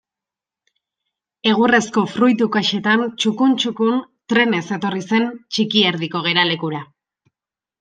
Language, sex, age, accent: Basque, female, 19-29, Erdialdekoa edo Nafarra (Gipuzkoa, Nafarroa)